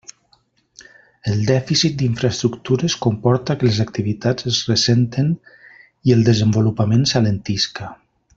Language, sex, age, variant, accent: Catalan, male, 40-49, Valencià meridional, valencià